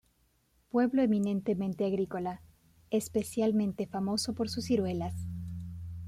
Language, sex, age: Spanish, female, 30-39